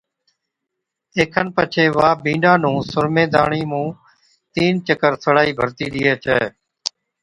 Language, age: Od, 40-49